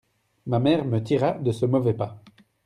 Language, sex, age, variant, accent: French, male, 30-39, Français d'Europe, Français de Belgique